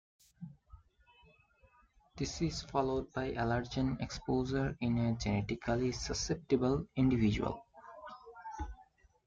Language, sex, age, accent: English, male, 19-29, India and South Asia (India, Pakistan, Sri Lanka)